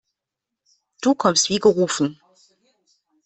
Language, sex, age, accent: German, female, 50-59, Deutschland Deutsch